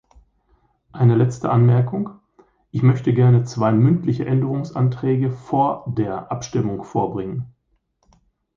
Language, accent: German, Deutschland Deutsch